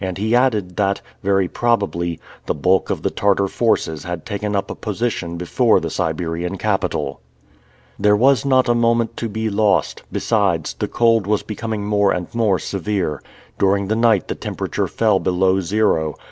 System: none